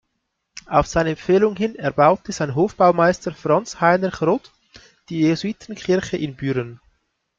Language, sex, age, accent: German, male, 30-39, Schweizerdeutsch